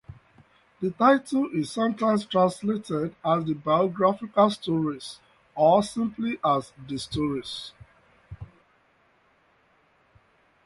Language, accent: English, United States English